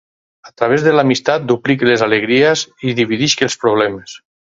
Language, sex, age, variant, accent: Catalan, male, 50-59, Valencià meridional, valencià